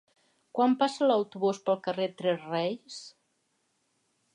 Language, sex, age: Catalan, female, 60-69